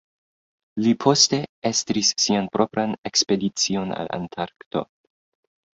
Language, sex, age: Esperanto, male, 19-29